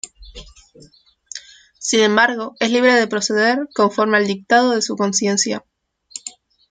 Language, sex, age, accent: Spanish, female, 19-29, Rioplatense: Argentina, Uruguay, este de Bolivia, Paraguay